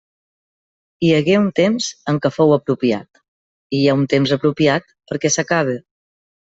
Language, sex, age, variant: Catalan, female, 50-59, Central